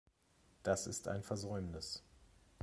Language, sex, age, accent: German, male, 30-39, Deutschland Deutsch